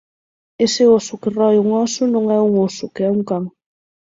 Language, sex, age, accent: Galician, female, 19-29, Atlántico (seseo e gheada); Normativo (estándar)